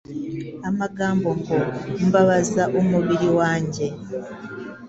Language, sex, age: Kinyarwanda, female, 40-49